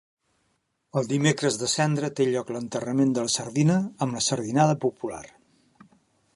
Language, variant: Catalan, Central